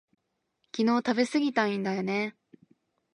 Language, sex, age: Japanese, female, 19-29